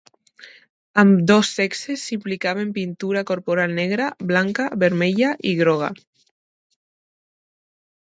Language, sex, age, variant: Catalan, female, under 19, Alacantí